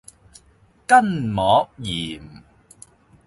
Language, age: Cantonese, 30-39